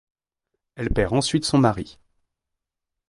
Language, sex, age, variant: French, male, 30-39, Français de métropole